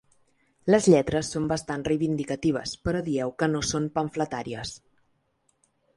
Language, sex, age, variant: Catalan, female, 19-29, Central